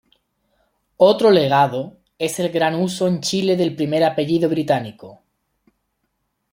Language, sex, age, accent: Spanish, male, 30-39, España: Sur peninsular (Andalucia, Extremadura, Murcia)